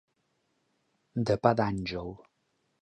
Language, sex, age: Catalan, male, 40-49